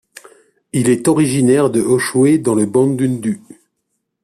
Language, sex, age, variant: French, male, 50-59, Français de métropole